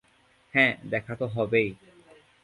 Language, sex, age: Bengali, male, 19-29